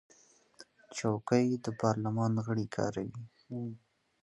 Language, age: Pashto, 19-29